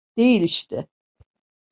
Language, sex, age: Turkish, female, 70-79